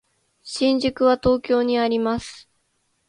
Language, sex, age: Japanese, female, 19-29